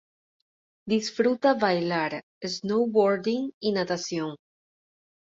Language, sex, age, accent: Spanish, female, 30-39, Caribe: Cuba, Venezuela, Puerto Rico, República Dominicana, Panamá, Colombia caribeña, México caribeño, Costa del golfo de México